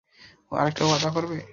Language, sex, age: Bengali, male, 19-29